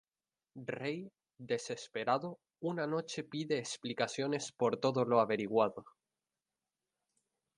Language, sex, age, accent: Spanish, male, 19-29, España: Islas Canarias